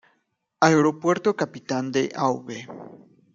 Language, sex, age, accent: Spanish, male, 19-29, México